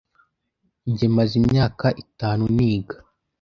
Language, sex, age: Kinyarwanda, male, under 19